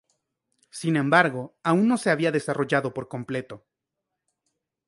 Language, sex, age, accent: Spanish, male, 19-29, México